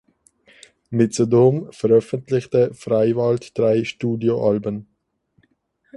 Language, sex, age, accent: German, male, 19-29, Schweizerdeutsch